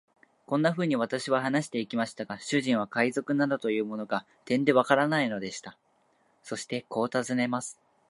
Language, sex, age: Japanese, male, 19-29